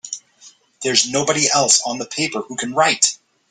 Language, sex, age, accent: English, male, 40-49, United States English